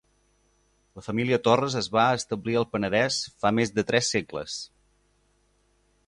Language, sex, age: Catalan, male, 30-39